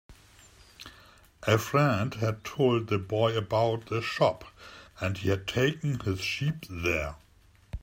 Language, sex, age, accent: English, male, 50-59, England English